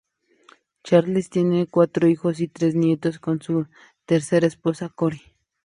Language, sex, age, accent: Spanish, female, 19-29, México